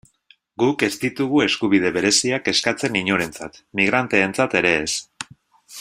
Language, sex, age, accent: Basque, male, 30-39, Mendebalekoa (Araba, Bizkaia, Gipuzkoako mendebaleko herri batzuk)